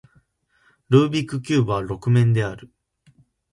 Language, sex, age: Japanese, male, under 19